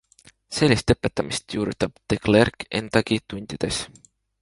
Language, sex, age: Estonian, male, 19-29